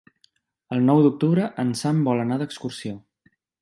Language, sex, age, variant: Catalan, male, 30-39, Central